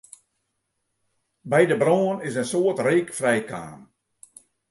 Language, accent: Western Frisian, Klaaifrysk